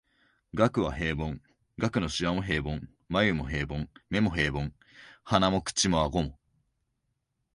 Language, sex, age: Japanese, male, 19-29